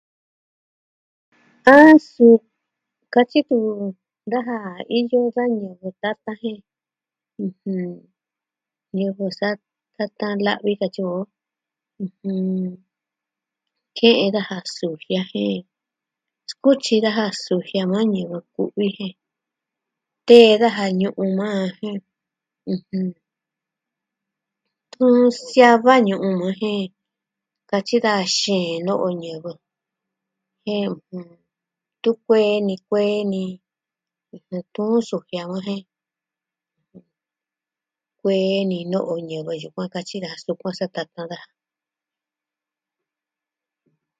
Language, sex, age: Southwestern Tlaxiaco Mixtec, female, 60-69